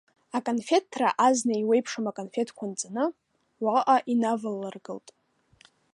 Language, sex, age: Abkhazian, female, under 19